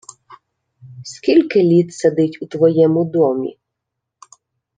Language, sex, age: Ukrainian, female, 30-39